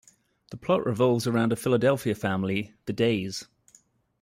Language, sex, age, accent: English, male, 30-39, England English